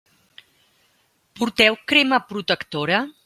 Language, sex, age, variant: Catalan, female, 40-49, Central